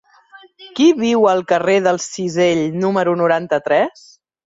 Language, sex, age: Catalan, female, 30-39